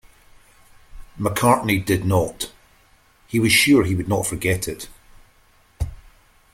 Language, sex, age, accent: English, male, 50-59, Scottish English